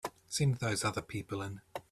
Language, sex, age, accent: English, male, 30-39, New Zealand English